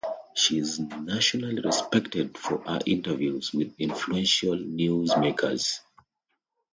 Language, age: English, 30-39